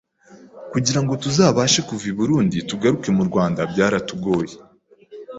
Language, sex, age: Kinyarwanda, female, 19-29